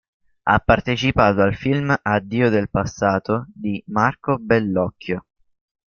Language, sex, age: Italian, male, under 19